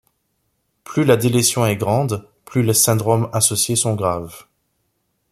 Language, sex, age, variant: French, male, 30-39, Français des départements et régions d'outre-mer